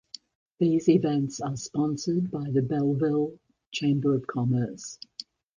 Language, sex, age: English, female, 70-79